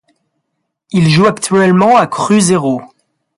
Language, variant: French, Français de métropole